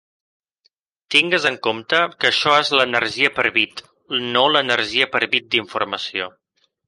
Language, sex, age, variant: Catalan, male, 30-39, Balear